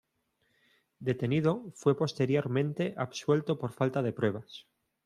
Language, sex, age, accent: Spanish, male, 30-39, España: Centro-Sur peninsular (Madrid, Toledo, Castilla-La Mancha)